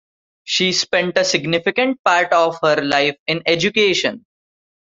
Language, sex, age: English, male, 19-29